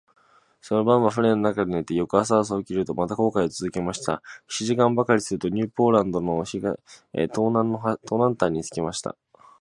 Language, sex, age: Japanese, male, 19-29